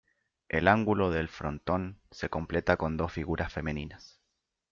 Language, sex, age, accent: Spanish, male, 19-29, Rioplatense: Argentina, Uruguay, este de Bolivia, Paraguay